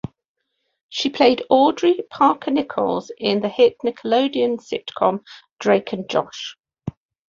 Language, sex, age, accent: English, female, 50-59, England English